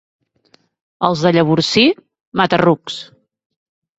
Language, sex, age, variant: Catalan, female, 30-39, Central